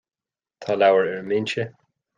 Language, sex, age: Irish, male, 30-39